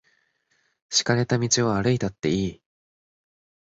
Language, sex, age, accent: Japanese, male, under 19, 標準語